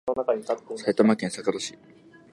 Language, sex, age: Japanese, male, 19-29